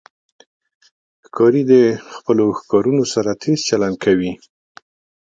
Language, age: Pashto, 50-59